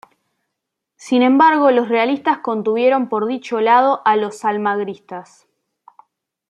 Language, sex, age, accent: Spanish, female, under 19, Rioplatense: Argentina, Uruguay, este de Bolivia, Paraguay